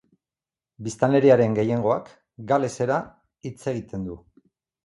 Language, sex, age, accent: Basque, male, 50-59, Mendebalekoa (Araba, Bizkaia, Gipuzkoako mendebaleko herri batzuk)